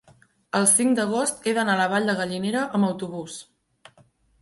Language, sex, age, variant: Catalan, female, 19-29, Central